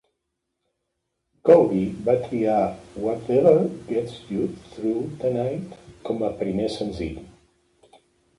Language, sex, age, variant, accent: Catalan, male, 60-69, Central, Català central